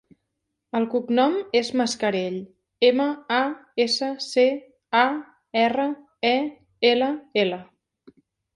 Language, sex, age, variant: Catalan, female, 19-29, Central